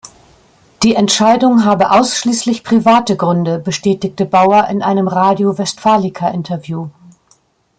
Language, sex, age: German, female, 50-59